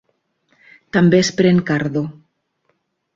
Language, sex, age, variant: Catalan, female, 50-59, Nord-Occidental